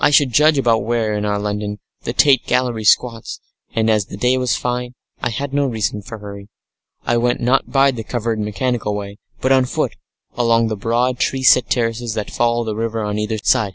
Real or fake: real